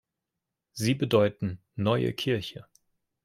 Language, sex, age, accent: German, male, 19-29, Deutschland Deutsch